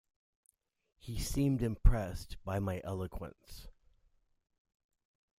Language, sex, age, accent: English, male, 40-49, United States English